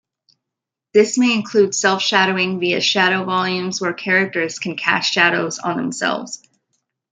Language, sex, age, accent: English, female, 40-49, United States English